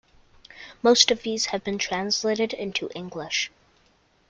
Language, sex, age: English, male, under 19